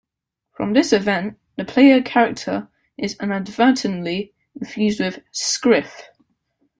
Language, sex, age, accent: English, male, under 19, England English